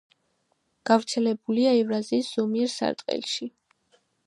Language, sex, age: Georgian, female, 19-29